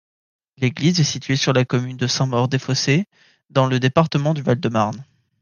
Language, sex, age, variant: French, male, 19-29, Français de métropole